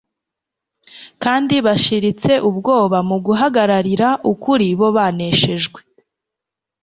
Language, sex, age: Kinyarwanda, female, 19-29